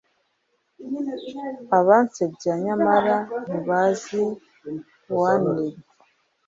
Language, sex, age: Kinyarwanda, female, 30-39